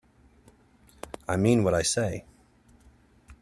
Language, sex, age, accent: English, male, 30-39, United States English